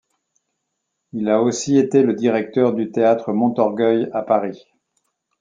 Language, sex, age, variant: French, male, 50-59, Français de métropole